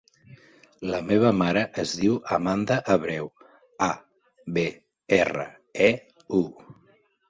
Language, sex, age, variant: Catalan, male, 50-59, Central